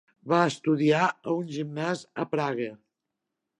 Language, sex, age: Catalan, female, 60-69